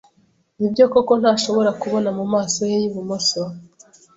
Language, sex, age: Kinyarwanda, female, 19-29